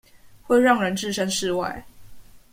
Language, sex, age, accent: Chinese, female, 19-29, 出生地：臺北市